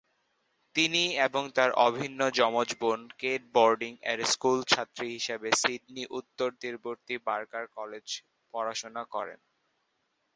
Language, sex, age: Bengali, male, 19-29